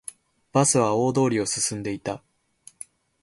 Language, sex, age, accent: Japanese, male, 19-29, 標準語